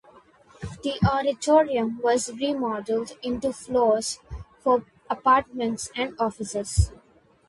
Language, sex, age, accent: English, female, under 19, India and South Asia (India, Pakistan, Sri Lanka)